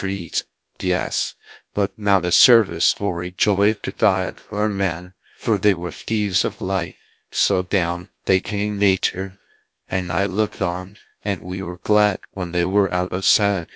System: TTS, GlowTTS